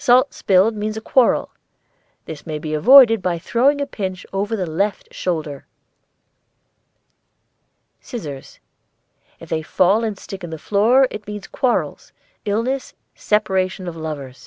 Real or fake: real